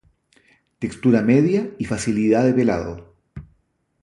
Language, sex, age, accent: Spanish, male, 40-49, Chileno: Chile, Cuyo